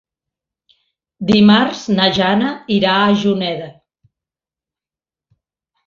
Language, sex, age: Catalan, female, 50-59